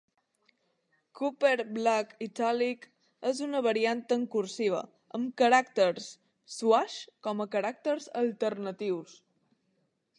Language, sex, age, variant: Catalan, female, under 19, Balear